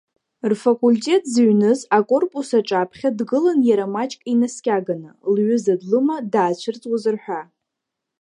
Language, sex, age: Abkhazian, female, under 19